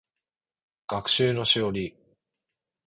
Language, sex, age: Japanese, male, 40-49